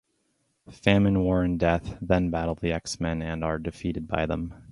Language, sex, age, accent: English, male, 30-39, United States English